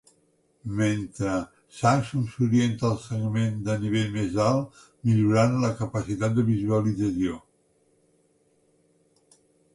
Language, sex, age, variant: Catalan, male, 60-69, Central